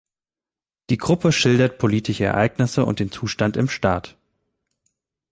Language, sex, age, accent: German, male, 30-39, Deutschland Deutsch